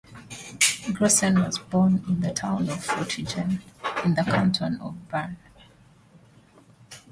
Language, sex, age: English, female, 30-39